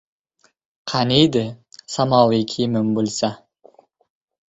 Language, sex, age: Uzbek, male, under 19